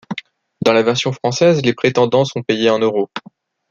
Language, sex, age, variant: French, male, 19-29, Français de métropole